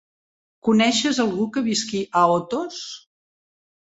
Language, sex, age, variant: Catalan, female, 70-79, Central